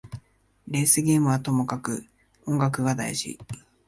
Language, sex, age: Japanese, male, 19-29